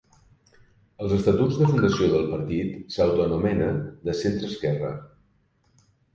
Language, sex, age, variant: Catalan, male, 50-59, Septentrional